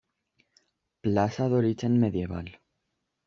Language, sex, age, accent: Catalan, male, under 19, valencià